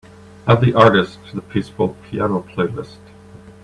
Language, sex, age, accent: English, male, 50-59, Canadian English